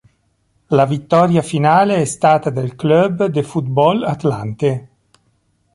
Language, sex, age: Italian, male, 40-49